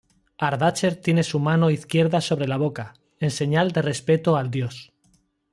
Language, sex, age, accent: Spanish, male, 30-39, España: Sur peninsular (Andalucia, Extremadura, Murcia)